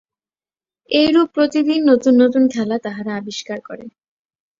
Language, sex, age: Bengali, female, 19-29